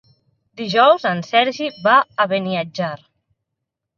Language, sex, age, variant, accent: Catalan, female, 30-39, Central, central